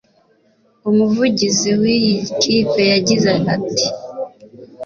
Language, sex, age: Kinyarwanda, female, 19-29